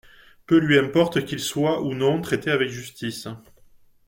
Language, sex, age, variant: French, male, 40-49, Français de métropole